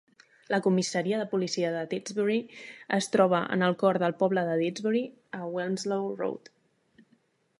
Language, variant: Catalan, Nord-Occidental